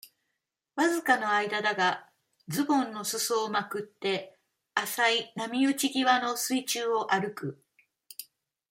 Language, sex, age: Japanese, female, 50-59